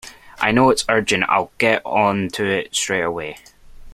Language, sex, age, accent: English, male, under 19, Scottish English